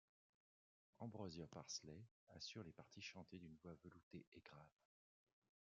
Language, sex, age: French, male, 40-49